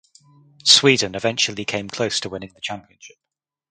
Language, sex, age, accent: English, male, 30-39, England English